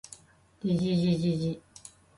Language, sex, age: Japanese, female, 30-39